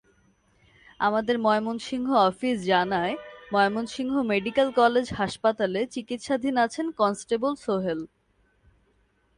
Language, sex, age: Bengali, female, 19-29